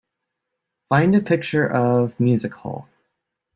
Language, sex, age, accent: English, male, 19-29, United States English